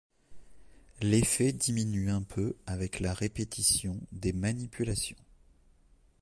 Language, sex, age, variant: French, male, 40-49, Français de métropole